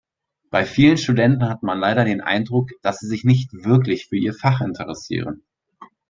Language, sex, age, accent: German, male, 19-29, Deutschland Deutsch